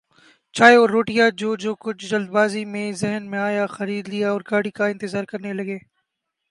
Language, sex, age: Urdu, male, 19-29